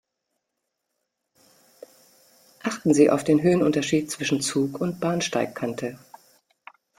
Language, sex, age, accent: German, female, 50-59, Deutschland Deutsch